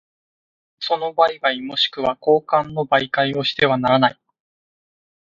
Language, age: Japanese, 19-29